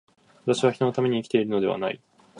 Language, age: Japanese, 19-29